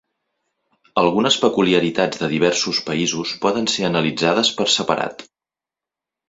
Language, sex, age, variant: Catalan, male, 40-49, Central